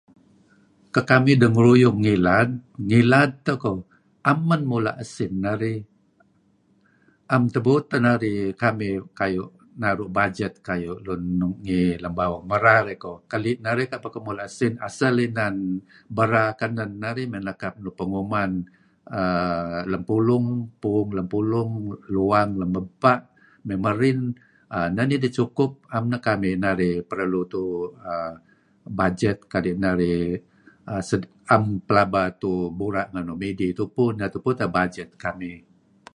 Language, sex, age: Kelabit, male, 70-79